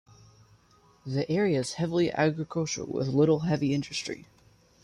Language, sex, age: English, male, under 19